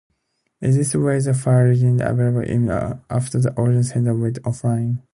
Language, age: English, 19-29